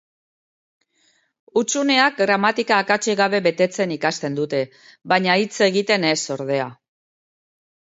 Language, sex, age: Basque, female, 50-59